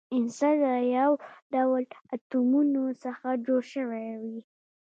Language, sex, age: Pashto, female, under 19